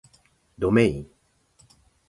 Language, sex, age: Japanese, male, 50-59